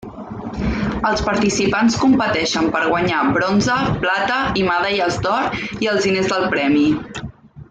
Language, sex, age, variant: Catalan, female, 19-29, Central